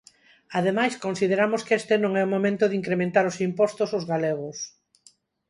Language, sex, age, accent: Galician, female, 50-59, Neofalante